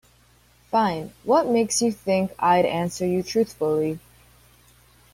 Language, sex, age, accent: English, female, under 19, Canadian English